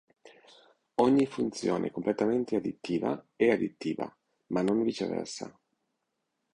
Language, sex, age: Italian, male, 50-59